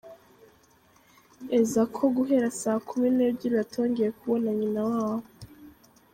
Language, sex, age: Kinyarwanda, female, under 19